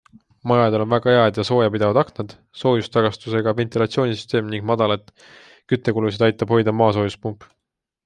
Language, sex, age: Estonian, male, 19-29